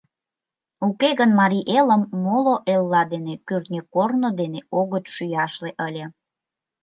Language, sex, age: Mari, female, 19-29